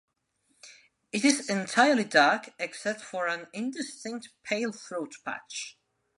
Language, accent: English, England English